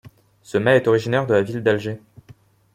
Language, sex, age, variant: French, male, 19-29, Français de métropole